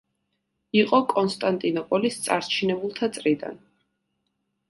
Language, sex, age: Georgian, female, 19-29